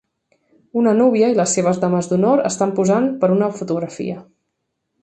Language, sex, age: Catalan, female, 30-39